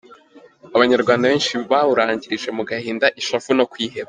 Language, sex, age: Kinyarwanda, male, 19-29